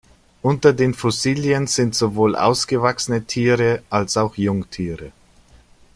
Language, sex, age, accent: German, male, 40-49, Deutschland Deutsch